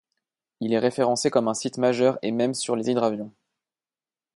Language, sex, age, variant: French, male, 30-39, Français de métropole